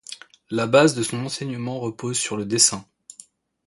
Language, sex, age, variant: French, male, 30-39, Français de métropole